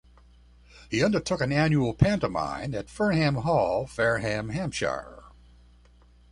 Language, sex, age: English, male, 70-79